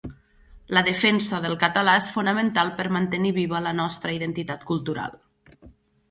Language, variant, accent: Catalan, Nord-Occidental, nord-occidental